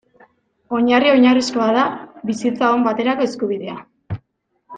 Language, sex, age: Basque, male, under 19